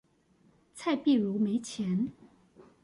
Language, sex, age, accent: Chinese, female, 40-49, 出生地：臺北市